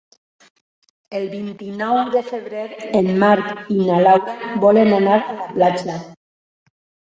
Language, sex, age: Catalan, female, 60-69